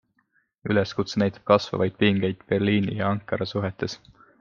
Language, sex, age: Estonian, male, 19-29